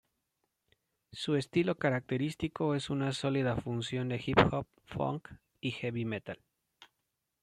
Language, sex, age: Spanish, male, 30-39